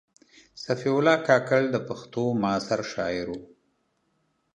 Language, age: Pashto, 50-59